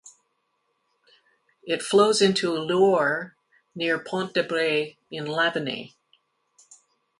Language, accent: English, Canadian English